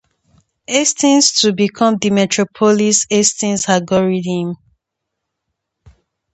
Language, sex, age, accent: English, female, 19-29, England English